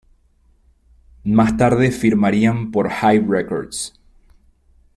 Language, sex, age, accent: Spanish, male, 30-39, Rioplatense: Argentina, Uruguay, este de Bolivia, Paraguay